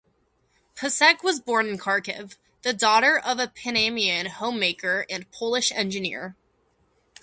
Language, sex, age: English, female, under 19